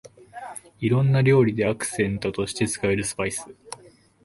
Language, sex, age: Japanese, male, 19-29